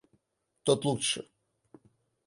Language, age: Russian, 19-29